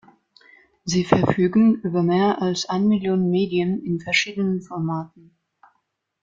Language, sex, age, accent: German, female, 19-29, Deutschland Deutsch